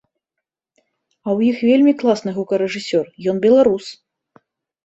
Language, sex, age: Belarusian, female, 30-39